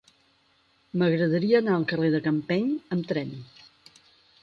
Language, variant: Catalan, Central